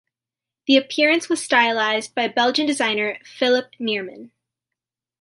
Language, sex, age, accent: English, female, under 19, United States English